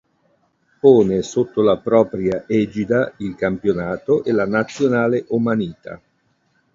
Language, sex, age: Italian, male, 60-69